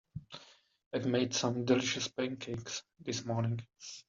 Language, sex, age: English, male, 30-39